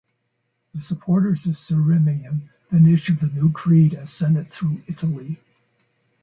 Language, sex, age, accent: English, male, 70-79, United States English